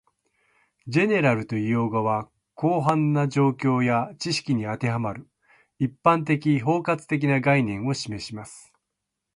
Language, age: Japanese, 50-59